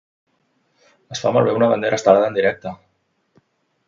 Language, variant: Catalan, Central